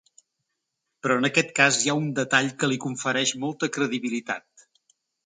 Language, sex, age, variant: Catalan, male, 60-69, Central